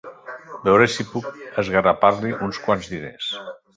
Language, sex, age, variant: Catalan, male, 60-69, Central